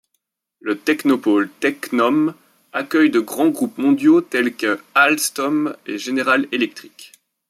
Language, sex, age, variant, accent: French, male, 30-39, Français d'Europe, Français de Belgique